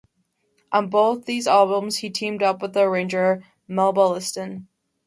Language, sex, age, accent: English, female, under 19, United States English